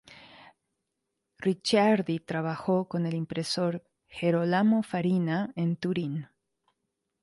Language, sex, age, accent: Spanish, female, 40-49, México; Andino-Pacífico: Colombia, Perú, Ecuador, oeste de Bolivia y Venezuela andina